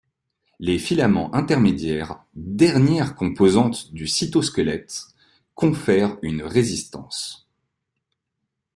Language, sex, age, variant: French, male, 30-39, Français de métropole